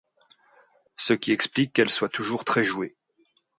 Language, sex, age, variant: French, male, 30-39, Français de métropole